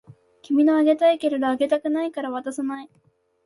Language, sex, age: Japanese, female, 19-29